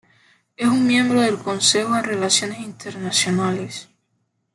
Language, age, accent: Spanish, 19-29, Caribe: Cuba, Venezuela, Puerto Rico, República Dominicana, Panamá, Colombia caribeña, México caribeño, Costa del golfo de México